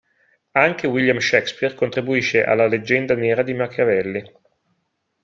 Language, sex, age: Italian, male, 40-49